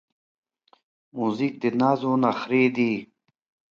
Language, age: Pashto, 30-39